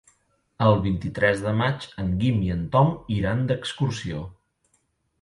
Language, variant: Catalan, Central